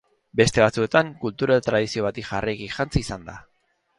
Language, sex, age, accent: Basque, male, 30-39, Erdialdekoa edo Nafarra (Gipuzkoa, Nafarroa)